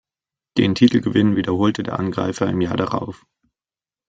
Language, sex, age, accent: German, male, 19-29, Deutschland Deutsch